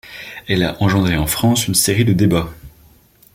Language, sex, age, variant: French, male, 19-29, Français de métropole